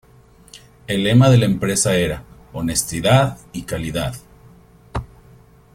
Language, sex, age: Spanish, male, 30-39